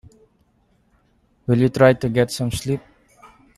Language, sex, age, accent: English, male, 19-29, Filipino